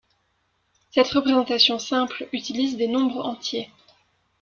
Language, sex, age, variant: French, female, 19-29, Français de métropole